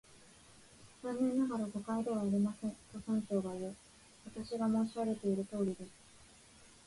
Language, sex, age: Japanese, female, 19-29